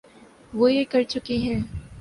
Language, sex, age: Urdu, female, 19-29